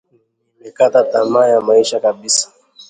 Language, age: Swahili, 30-39